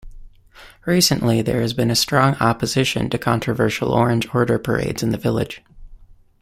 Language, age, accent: English, 19-29, United States English